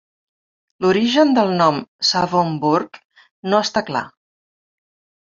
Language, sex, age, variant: Catalan, female, 50-59, Central